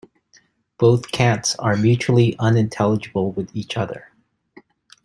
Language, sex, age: English, male, 40-49